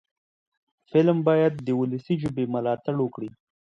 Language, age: Pashto, 30-39